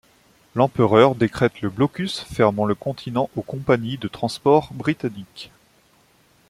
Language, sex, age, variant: French, male, 19-29, Français de métropole